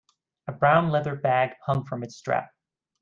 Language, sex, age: English, male, 30-39